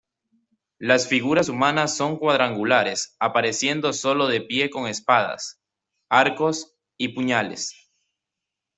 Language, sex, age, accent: Spanish, male, 19-29, Andino-Pacífico: Colombia, Perú, Ecuador, oeste de Bolivia y Venezuela andina